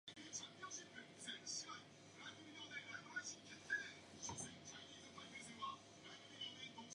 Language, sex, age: English, female, 19-29